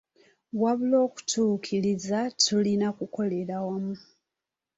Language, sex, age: Ganda, female, 30-39